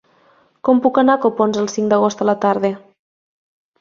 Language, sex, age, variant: Catalan, female, 19-29, Nord-Occidental